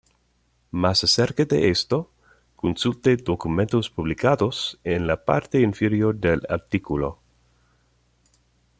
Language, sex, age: Spanish, male, 19-29